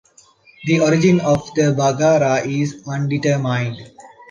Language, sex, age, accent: English, male, 30-39, India and South Asia (India, Pakistan, Sri Lanka)